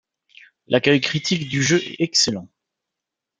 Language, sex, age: French, male, 30-39